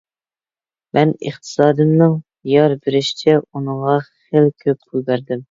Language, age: Uyghur, 19-29